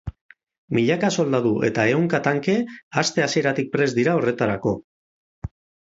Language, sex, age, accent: Basque, male, 40-49, Mendebalekoa (Araba, Bizkaia, Gipuzkoako mendebaleko herri batzuk)